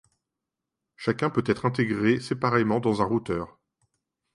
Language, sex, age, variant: French, male, 30-39, Français de métropole